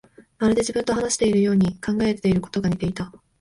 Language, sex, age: Japanese, female, 19-29